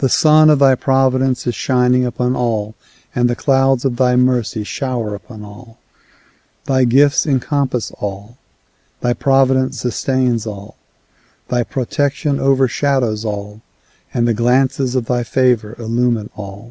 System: none